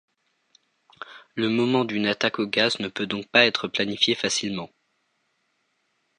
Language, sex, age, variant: French, male, under 19, Français de métropole